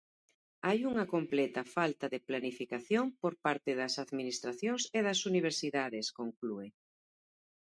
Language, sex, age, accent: Galician, female, 40-49, Normativo (estándar)